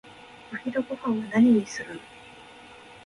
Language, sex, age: Japanese, female, 19-29